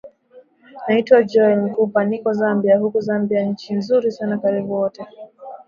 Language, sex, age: Swahili, female, 19-29